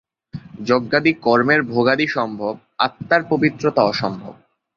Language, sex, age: Bengali, male, 19-29